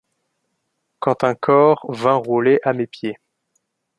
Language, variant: French, Français de métropole